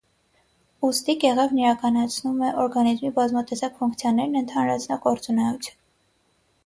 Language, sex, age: Armenian, female, under 19